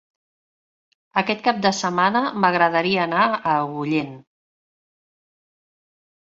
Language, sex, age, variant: Catalan, female, 40-49, Central